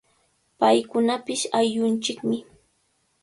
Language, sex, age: Cajatambo North Lima Quechua, female, 19-29